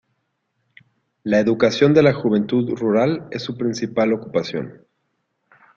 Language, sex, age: Spanish, male, 40-49